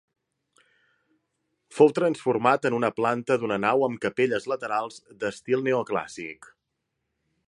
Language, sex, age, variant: Catalan, male, 30-39, Central